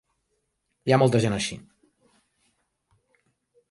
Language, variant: Catalan, Central